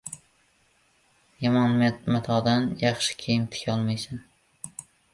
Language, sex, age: Uzbek, male, under 19